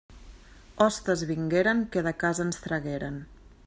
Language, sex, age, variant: Catalan, female, 30-39, Central